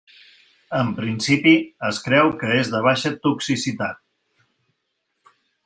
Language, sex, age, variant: Catalan, male, 40-49, Central